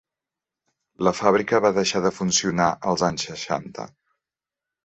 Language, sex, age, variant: Catalan, male, 60-69, Central